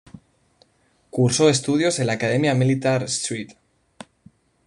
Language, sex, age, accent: Spanish, male, 19-29, España: Norte peninsular (Asturias, Castilla y León, Cantabria, País Vasco, Navarra, Aragón, La Rioja, Guadalajara, Cuenca)